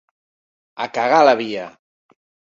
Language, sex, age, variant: Catalan, male, 30-39, Central